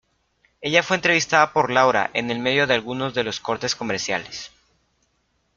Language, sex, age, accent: Spanish, male, 30-39, México